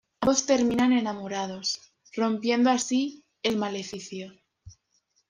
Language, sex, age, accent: Spanish, female, under 19, España: Norte peninsular (Asturias, Castilla y León, Cantabria, País Vasco, Navarra, Aragón, La Rioja, Guadalajara, Cuenca)